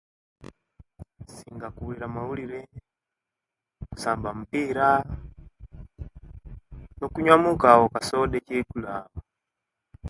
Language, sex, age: Kenyi, male, under 19